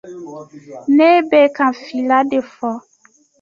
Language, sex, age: Dyula, female, 19-29